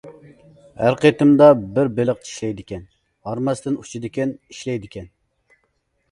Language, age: Uyghur, 19-29